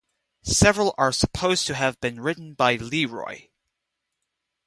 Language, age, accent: English, 19-29, United States English